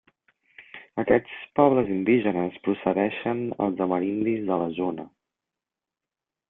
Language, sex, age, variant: Catalan, male, 19-29, Central